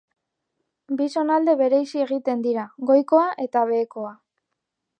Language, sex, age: Basque, female, 19-29